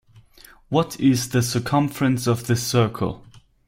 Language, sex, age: English, male, 19-29